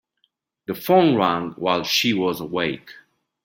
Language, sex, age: English, male, 30-39